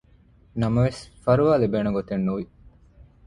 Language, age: Divehi, 30-39